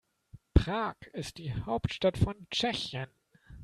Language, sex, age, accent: German, male, 19-29, Deutschland Deutsch